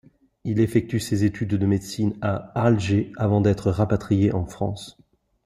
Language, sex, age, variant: French, male, 50-59, Français de métropole